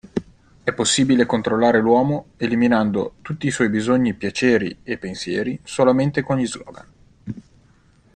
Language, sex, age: Italian, male, 19-29